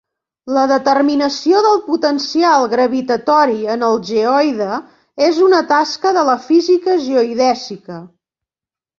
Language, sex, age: Catalan, female, 50-59